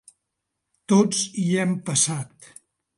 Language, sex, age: Catalan, male, 60-69